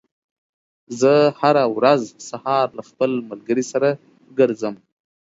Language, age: Pashto, 30-39